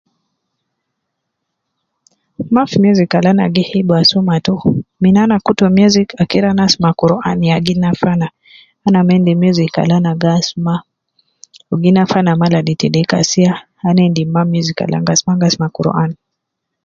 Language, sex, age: Nubi, female, 30-39